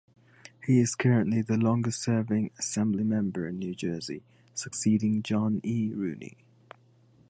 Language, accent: English, United States English